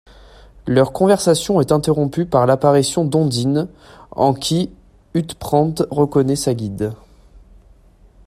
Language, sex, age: French, male, 19-29